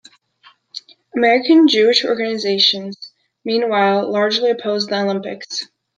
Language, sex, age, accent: English, male, 19-29, United States English